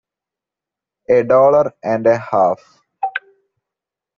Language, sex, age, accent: English, male, 19-29, India and South Asia (India, Pakistan, Sri Lanka)